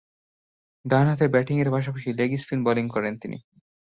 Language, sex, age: Bengali, male, 19-29